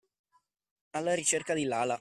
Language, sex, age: Italian, male, 19-29